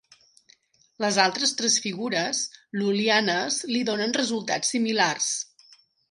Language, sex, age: Catalan, female, 40-49